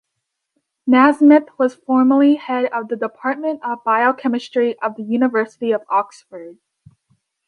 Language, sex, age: English, female, under 19